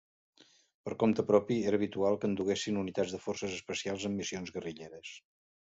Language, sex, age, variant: Catalan, male, 50-59, Central